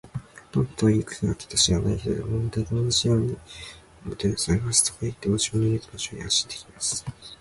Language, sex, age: Japanese, male, 19-29